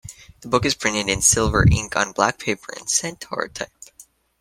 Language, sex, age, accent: English, male, under 19, United States English